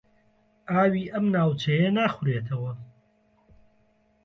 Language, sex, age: Central Kurdish, male, 40-49